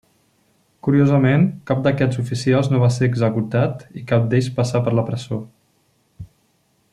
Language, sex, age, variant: Catalan, male, 30-39, Central